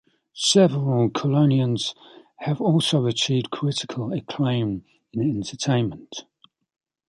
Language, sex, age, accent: English, male, 40-49, England English